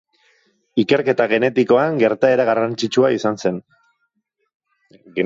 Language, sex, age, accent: Basque, male, 30-39, Mendebalekoa (Araba, Bizkaia, Gipuzkoako mendebaleko herri batzuk)